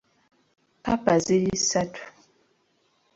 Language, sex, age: Ganda, female, 19-29